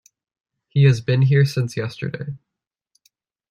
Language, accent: English, United States English